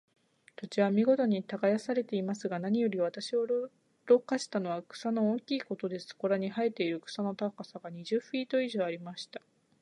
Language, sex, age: Japanese, female, 19-29